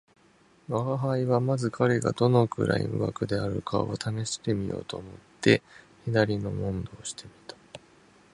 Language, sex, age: Japanese, male, 19-29